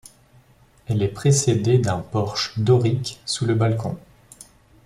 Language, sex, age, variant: French, male, 19-29, Français de métropole